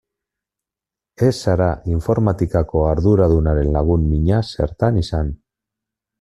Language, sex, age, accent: Basque, male, 40-49, Mendebalekoa (Araba, Bizkaia, Gipuzkoako mendebaleko herri batzuk)